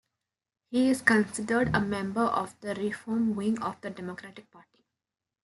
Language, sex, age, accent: English, female, 19-29, Hong Kong English